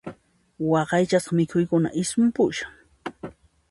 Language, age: Puno Quechua, 50-59